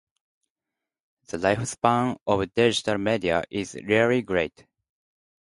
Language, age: English, 19-29